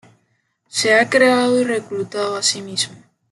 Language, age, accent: Spanish, 19-29, Caribe: Cuba, Venezuela, Puerto Rico, República Dominicana, Panamá, Colombia caribeña, México caribeño, Costa del golfo de México